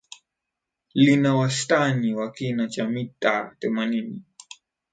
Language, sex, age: Swahili, male, 19-29